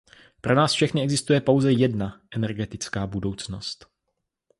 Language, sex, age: Czech, male, 19-29